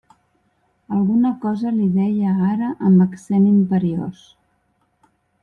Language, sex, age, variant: Catalan, female, 50-59, Central